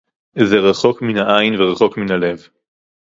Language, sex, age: Hebrew, male, 19-29